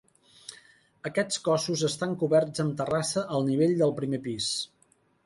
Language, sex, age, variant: Catalan, male, 50-59, Central